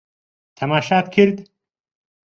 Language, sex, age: Central Kurdish, male, 50-59